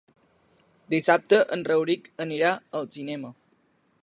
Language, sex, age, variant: Catalan, male, under 19, Balear